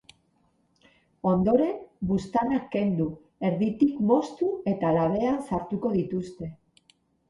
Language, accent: Basque, Mendebalekoa (Araba, Bizkaia, Gipuzkoako mendebaleko herri batzuk)